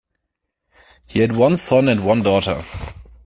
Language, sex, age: English, male, 19-29